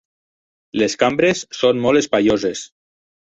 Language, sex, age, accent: Catalan, male, 40-49, valencià